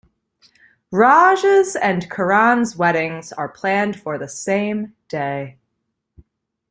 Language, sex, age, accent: English, female, 19-29, United States English